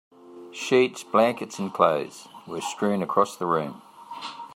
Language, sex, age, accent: English, male, 60-69, Australian English